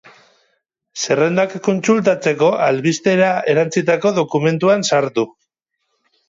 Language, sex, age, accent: Basque, male, 30-39, Mendebalekoa (Araba, Bizkaia, Gipuzkoako mendebaleko herri batzuk)